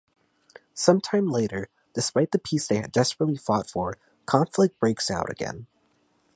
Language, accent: English, United States English